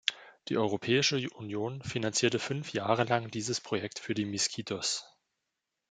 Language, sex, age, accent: German, male, 30-39, Deutschland Deutsch